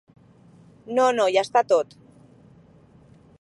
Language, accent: Catalan, valencià